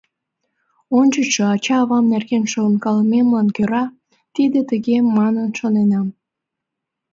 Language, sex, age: Mari, female, under 19